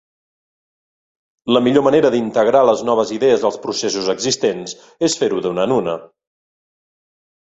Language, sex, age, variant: Catalan, male, 30-39, Central